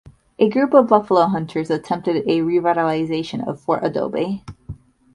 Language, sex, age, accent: English, female, 19-29, United States English